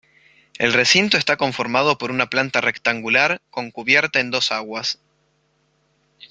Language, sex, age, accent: Spanish, male, 19-29, Rioplatense: Argentina, Uruguay, este de Bolivia, Paraguay